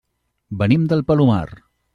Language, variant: Catalan, Central